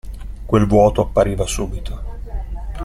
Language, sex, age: Italian, male, 50-59